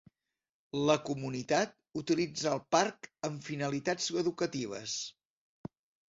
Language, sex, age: Catalan, male, 50-59